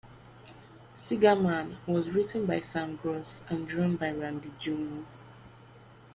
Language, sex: English, female